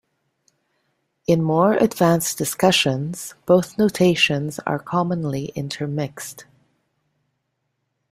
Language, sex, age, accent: English, female, 50-59, Canadian English